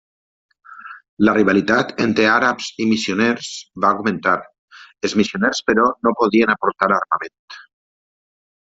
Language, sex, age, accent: Catalan, male, 50-59, valencià